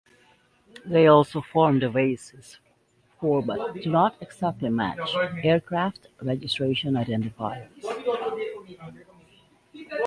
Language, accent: English, United States English